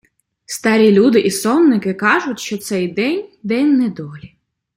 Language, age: Ukrainian, 19-29